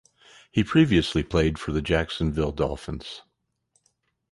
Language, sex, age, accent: English, male, 50-59, United States English